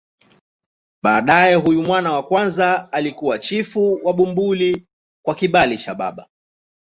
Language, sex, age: Swahili, male, 19-29